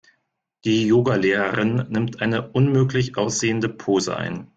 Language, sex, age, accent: German, male, 30-39, Deutschland Deutsch